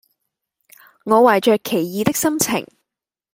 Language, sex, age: Cantonese, female, 19-29